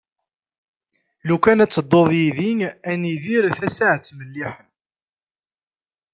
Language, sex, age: Kabyle, male, 19-29